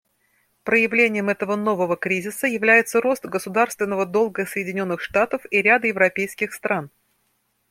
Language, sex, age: Russian, female, 50-59